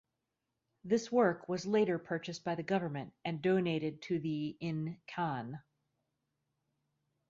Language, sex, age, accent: English, female, 50-59, United States English